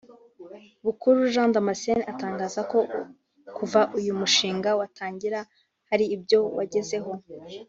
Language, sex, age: Kinyarwanda, female, 19-29